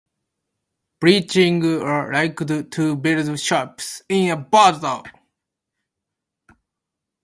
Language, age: English, 19-29